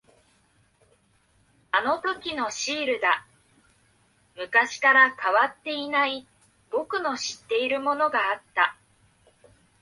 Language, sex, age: Japanese, male, 19-29